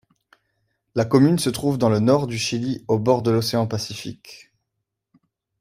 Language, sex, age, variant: French, male, 30-39, Français de métropole